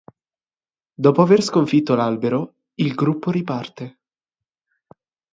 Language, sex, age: Italian, male, 19-29